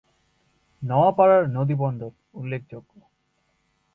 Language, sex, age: Bengali, male, 19-29